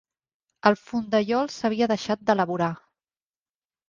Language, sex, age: Catalan, female, 40-49